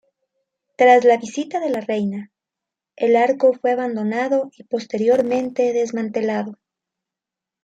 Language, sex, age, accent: Spanish, female, 30-39, Andino-Pacífico: Colombia, Perú, Ecuador, oeste de Bolivia y Venezuela andina